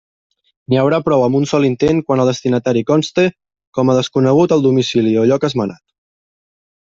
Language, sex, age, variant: Catalan, male, 19-29, Central